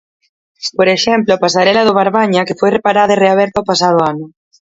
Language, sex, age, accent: Galician, female, 19-29, Oriental (común en zona oriental); Normativo (estándar)